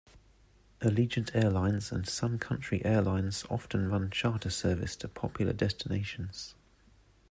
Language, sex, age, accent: English, male, 30-39, England English